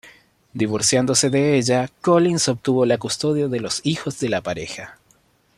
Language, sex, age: Spanish, male, 19-29